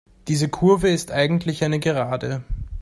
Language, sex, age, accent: German, male, 19-29, Österreichisches Deutsch